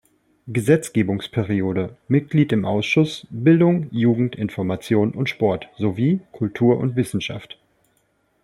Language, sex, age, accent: German, male, 30-39, Deutschland Deutsch